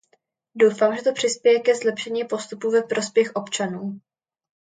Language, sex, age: Czech, female, under 19